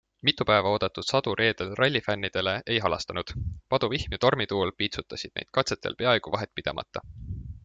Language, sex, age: Estonian, male, 19-29